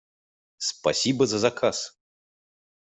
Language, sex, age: Russian, male, 40-49